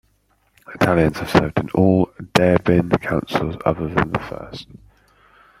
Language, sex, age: English, male, 19-29